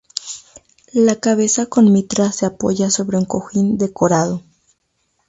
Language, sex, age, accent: Spanish, female, 19-29, México